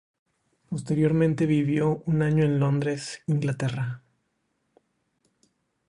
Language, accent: Spanish, México